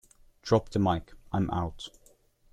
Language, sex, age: English, male, under 19